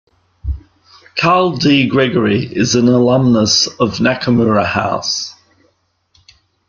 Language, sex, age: English, male, 40-49